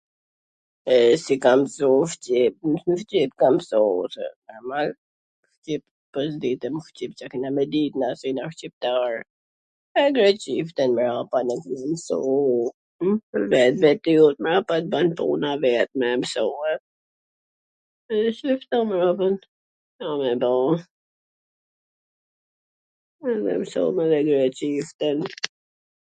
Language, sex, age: Gheg Albanian, female, 50-59